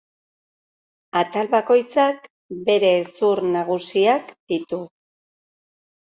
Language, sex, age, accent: Basque, female, 50-59, Erdialdekoa edo Nafarra (Gipuzkoa, Nafarroa)